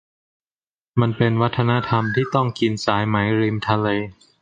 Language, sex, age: Thai, male, 19-29